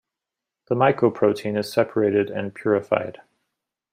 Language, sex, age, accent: English, male, 30-39, United States English